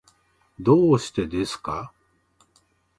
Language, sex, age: Japanese, male, 50-59